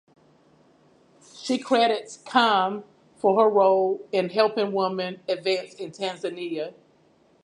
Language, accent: English, United States English